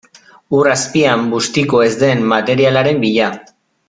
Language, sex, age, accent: Basque, male, 40-49, Mendebalekoa (Araba, Bizkaia, Gipuzkoako mendebaleko herri batzuk)